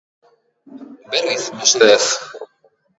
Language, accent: Basque, Erdialdekoa edo Nafarra (Gipuzkoa, Nafarroa)